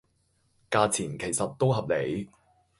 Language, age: Cantonese, 19-29